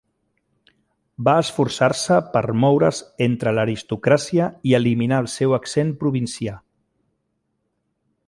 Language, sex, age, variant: Catalan, male, 40-49, Central